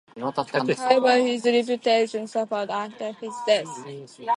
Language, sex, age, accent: English, female, under 19, United States English